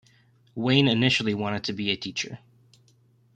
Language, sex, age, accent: English, male, 19-29, United States English